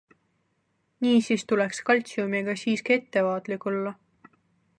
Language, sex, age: Estonian, female, 19-29